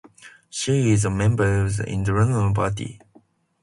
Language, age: English, under 19